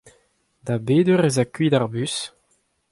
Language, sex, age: Breton, male, 19-29